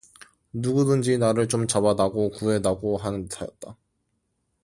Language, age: Korean, 19-29